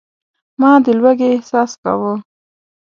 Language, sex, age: Pashto, female, 19-29